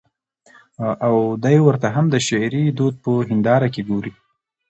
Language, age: Pashto, 19-29